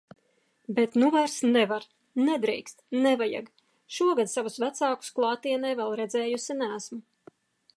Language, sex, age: Latvian, female, 40-49